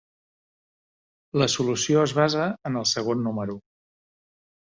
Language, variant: Catalan, Central